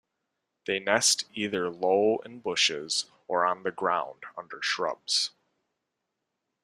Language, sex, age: English, male, 19-29